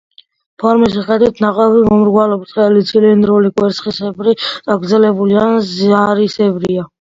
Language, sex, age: Georgian, male, under 19